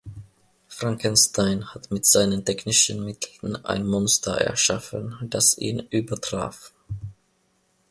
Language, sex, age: German, male, 30-39